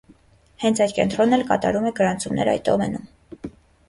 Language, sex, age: Armenian, female, 19-29